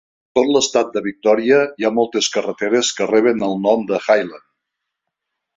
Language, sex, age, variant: Catalan, male, 50-59, Nord-Occidental